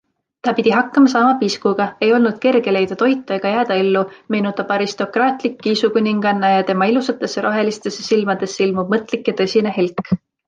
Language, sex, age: Estonian, female, 19-29